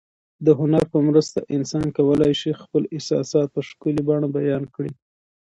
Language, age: Pashto, 30-39